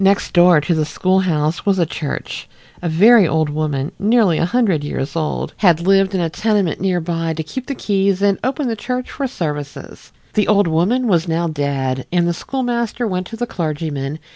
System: none